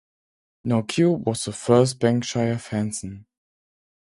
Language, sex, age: English, male, under 19